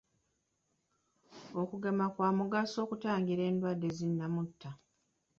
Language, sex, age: Ganda, female, 40-49